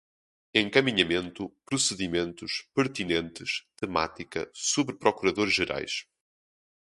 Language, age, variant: Portuguese, 19-29, Portuguese (Portugal)